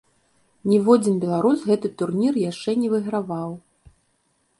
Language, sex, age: Belarusian, female, 40-49